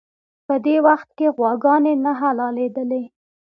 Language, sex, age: Pashto, female, 19-29